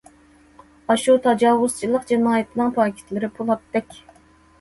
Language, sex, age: Uyghur, female, 30-39